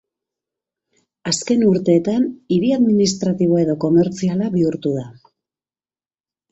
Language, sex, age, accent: Basque, female, 50-59, Mendebalekoa (Araba, Bizkaia, Gipuzkoako mendebaleko herri batzuk)